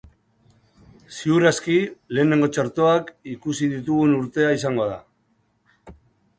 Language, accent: Basque, Mendebalekoa (Araba, Bizkaia, Gipuzkoako mendebaleko herri batzuk)